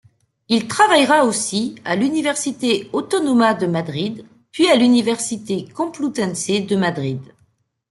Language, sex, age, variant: French, female, 40-49, Français de métropole